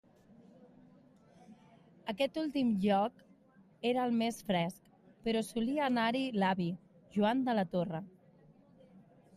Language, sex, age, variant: Catalan, female, 50-59, Central